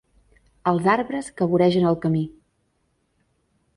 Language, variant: Catalan, Central